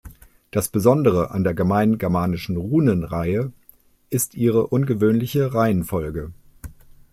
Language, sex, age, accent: German, male, 50-59, Deutschland Deutsch